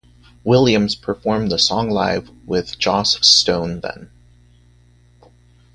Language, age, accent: English, 30-39, United States English